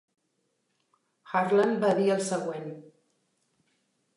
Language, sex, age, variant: Catalan, female, 60-69, Central